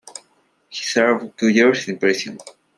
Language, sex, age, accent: English, male, under 19, United States English